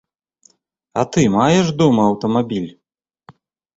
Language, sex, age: Belarusian, male, 40-49